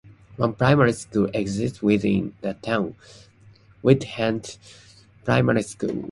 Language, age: English, 19-29